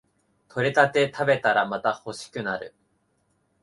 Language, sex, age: Japanese, male, 19-29